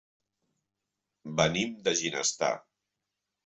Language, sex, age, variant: Catalan, male, 50-59, Central